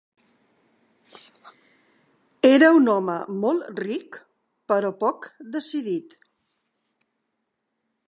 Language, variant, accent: Catalan, Central, central